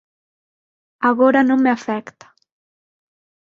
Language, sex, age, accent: Galician, female, 19-29, Atlántico (seseo e gheada); Normativo (estándar)